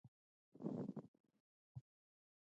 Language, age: Pashto, 19-29